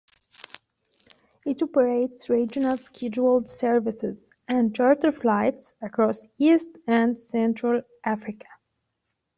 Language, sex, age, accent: English, female, 19-29, United States English